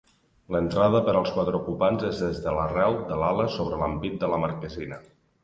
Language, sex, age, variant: Catalan, male, 40-49, Nord-Occidental